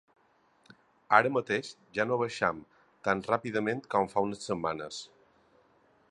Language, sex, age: Catalan, male, 50-59